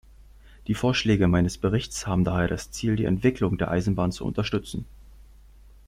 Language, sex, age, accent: German, male, 19-29, Deutschland Deutsch